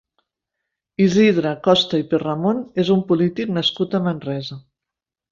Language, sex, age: Catalan, female, 50-59